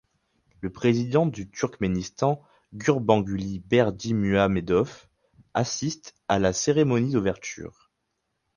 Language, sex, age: French, male, 19-29